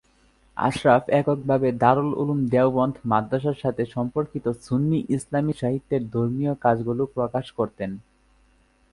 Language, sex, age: Bengali, male, under 19